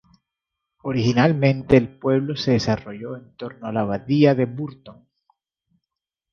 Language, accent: Spanish, Caribe: Cuba, Venezuela, Puerto Rico, República Dominicana, Panamá, Colombia caribeña, México caribeño, Costa del golfo de México